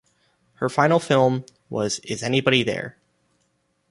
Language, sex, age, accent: English, male, 19-29, United States English